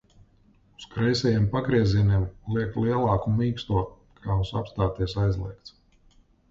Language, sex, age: Latvian, male, 40-49